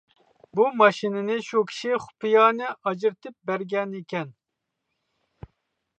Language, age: Uyghur, 40-49